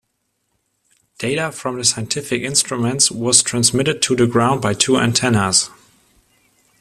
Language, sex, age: English, male, 30-39